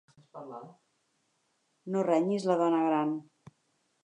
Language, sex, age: Catalan, female, 40-49